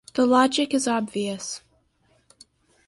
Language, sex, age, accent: English, female, under 19, United States English